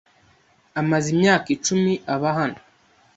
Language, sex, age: Kinyarwanda, male, 19-29